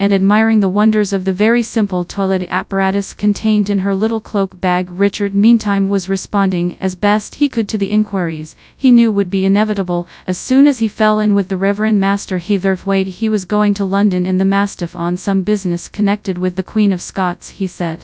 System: TTS, FastPitch